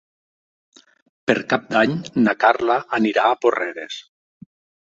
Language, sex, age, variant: Catalan, male, 50-59, Nord-Occidental